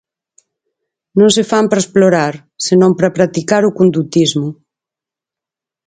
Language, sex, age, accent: Galician, female, 40-49, Central (gheada)